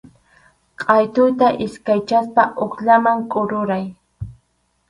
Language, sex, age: Arequipa-La Unión Quechua, female, under 19